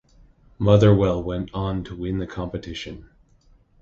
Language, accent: English, United States English